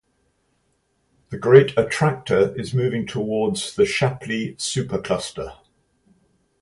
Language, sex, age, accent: English, male, 60-69, England English